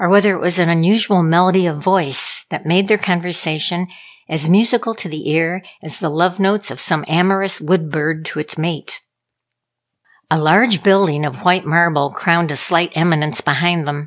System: none